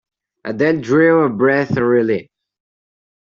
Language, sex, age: English, male, under 19